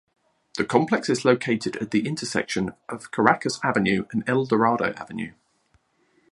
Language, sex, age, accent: English, male, 40-49, England English